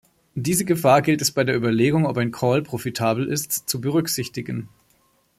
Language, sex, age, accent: German, male, 40-49, Deutschland Deutsch